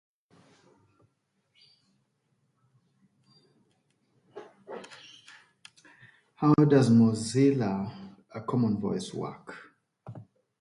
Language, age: English, 30-39